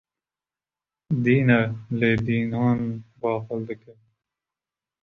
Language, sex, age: Kurdish, male, 19-29